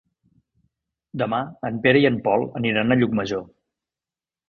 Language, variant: Catalan, Central